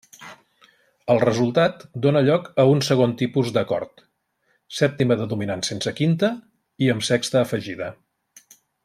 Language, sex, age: Catalan, male, 50-59